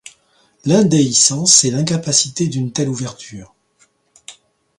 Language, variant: French, Français de métropole